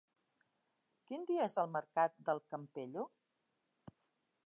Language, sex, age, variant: Catalan, female, 60-69, Central